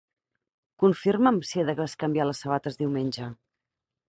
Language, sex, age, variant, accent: Catalan, female, 40-49, Central, Camp de Tarragona